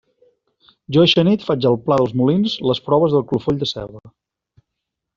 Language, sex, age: Catalan, male, 40-49